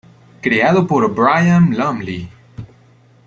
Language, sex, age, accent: Spanish, male, 19-29, América central